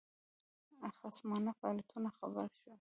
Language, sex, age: Pashto, female, 19-29